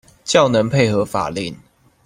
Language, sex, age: Chinese, male, 19-29